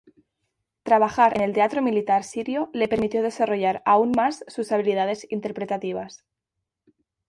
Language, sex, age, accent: Spanish, female, 19-29, España: Centro-Sur peninsular (Madrid, Toledo, Castilla-La Mancha)